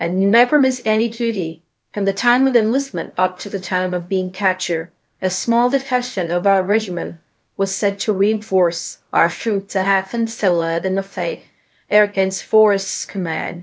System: TTS, VITS